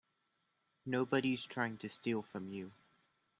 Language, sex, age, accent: English, male, under 19, United States English